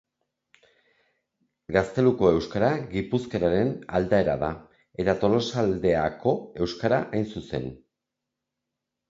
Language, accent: Basque, Erdialdekoa edo Nafarra (Gipuzkoa, Nafarroa)